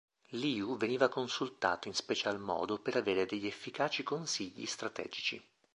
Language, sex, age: Italian, male, 50-59